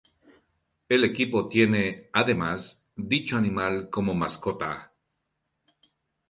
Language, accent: Spanish, Andino-Pacífico: Colombia, Perú, Ecuador, oeste de Bolivia y Venezuela andina